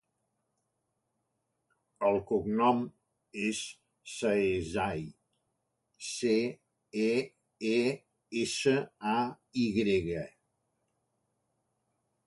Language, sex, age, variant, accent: Catalan, male, 60-69, Central, central